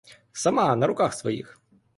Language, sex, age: Ukrainian, male, 19-29